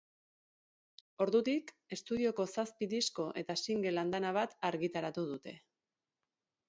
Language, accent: Basque, Erdialdekoa edo Nafarra (Gipuzkoa, Nafarroa)